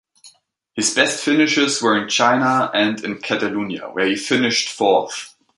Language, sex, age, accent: English, male, 19-29, United States English